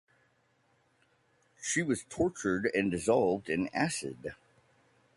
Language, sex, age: English, male, 40-49